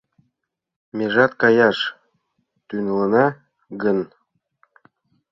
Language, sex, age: Mari, male, 40-49